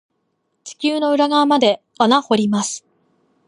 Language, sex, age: Japanese, female, 19-29